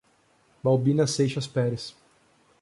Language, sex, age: Portuguese, male, 19-29